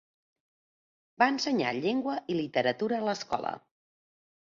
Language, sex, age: Catalan, female, 40-49